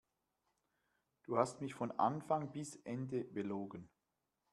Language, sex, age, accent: German, male, 50-59, Schweizerdeutsch